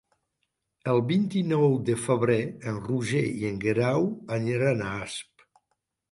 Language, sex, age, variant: Catalan, male, 60-69, Septentrional